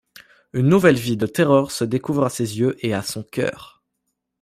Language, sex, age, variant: French, male, under 19, Français de métropole